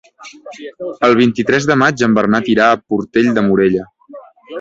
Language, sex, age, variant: Catalan, male, 19-29, Central